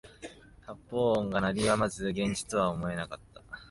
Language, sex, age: Japanese, male, 19-29